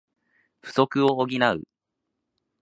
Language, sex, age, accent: Japanese, male, 19-29, 関西弁